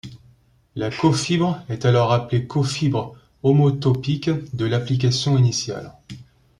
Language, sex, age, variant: French, male, 30-39, Français de métropole